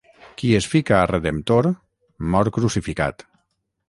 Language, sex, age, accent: Catalan, male, 40-49, valencià